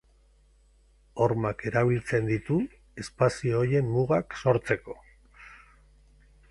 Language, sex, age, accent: Basque, male, 50-59, Mendebalekoa (Araba, Bizkaia, Gipuzkoako mendebaleko herri batzuk)